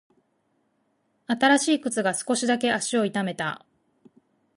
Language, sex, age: Japanese, female, 40-49